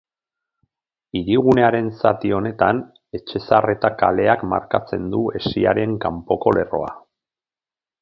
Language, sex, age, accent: Basque, male, 40-49, Erdialdekoa edo Nafarra (Gipuzkoa, Nafarroa)